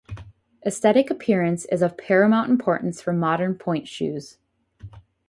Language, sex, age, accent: English, female, 19-29, United States English